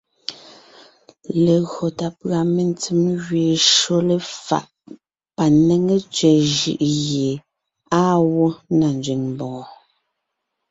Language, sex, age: Ngiemboon, female, 30-39